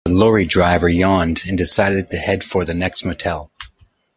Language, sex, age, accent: English, male, 30-39, United States English